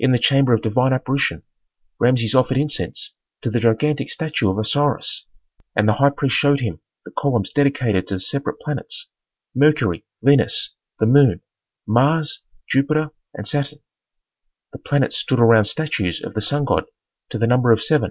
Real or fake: real